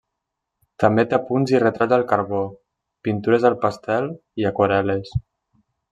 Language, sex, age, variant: Catalan, male, 19-29, Nord-Occidental